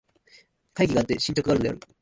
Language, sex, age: Japanese, male, 19-29